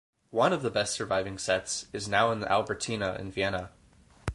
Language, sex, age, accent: English, male, 19-29, United States English